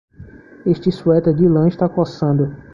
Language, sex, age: Portuguese, male, 30-39